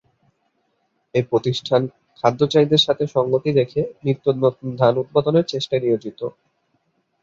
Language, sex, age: Bengali, male, 19-29